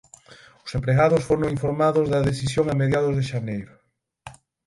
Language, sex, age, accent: Galician, male, 19-29, Atlántico (seseo e gheada); Normativo (estándar)